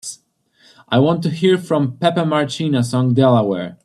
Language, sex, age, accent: English, male, 19-29, United States English